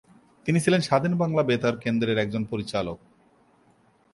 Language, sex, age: Bengali, male, 30-39